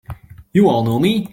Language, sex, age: English, male, 30-39